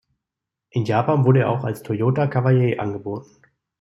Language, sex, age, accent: German, male, 30-39, Deutschland Deutsch